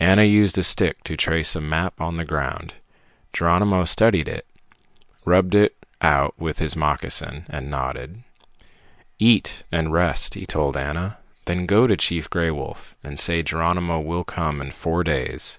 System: none